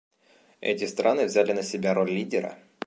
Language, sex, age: Russian, male, 19-29